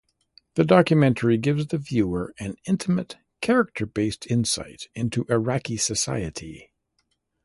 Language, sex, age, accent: English, male, 50-59, Canadian English